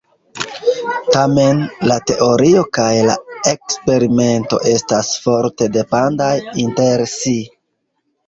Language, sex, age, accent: Esperanto, male, 30-39, Internacia